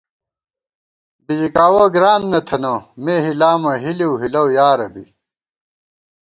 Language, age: Gawar-Bati, 30-39